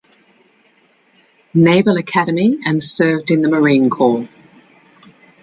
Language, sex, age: English, female, 50-59